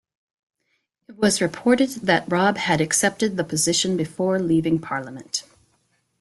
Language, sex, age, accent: English, female, 40-49, United States English